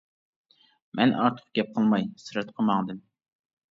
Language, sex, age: Uyghur, male, 19-29